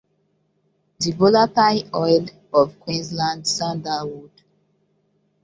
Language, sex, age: English, female, 19-29